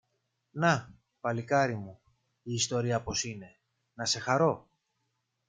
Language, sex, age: Greek, male, 30-39